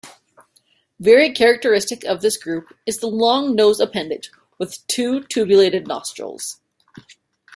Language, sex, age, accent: English, female, 19-29, Canadian English